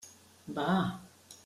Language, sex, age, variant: Catalan, female, 50-59, Central